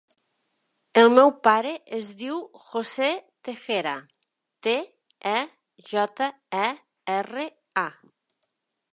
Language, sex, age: Catalan, male, 50-59